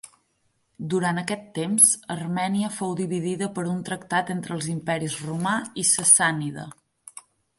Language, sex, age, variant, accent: Catalan, female, 19-29, Central, Oriental